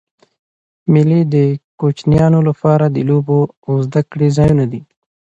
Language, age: Pashto, 19-29